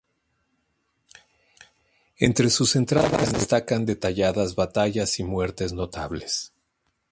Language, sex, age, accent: Spanish, male, 40-49, México